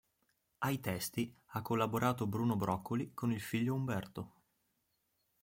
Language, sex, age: Italian, male, 19-29